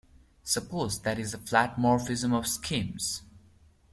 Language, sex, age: English, male, 19-29